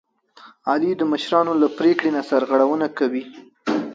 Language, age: Pashto, 19-29